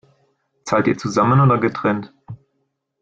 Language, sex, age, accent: German, male, 19-29, Deutschland Deutsch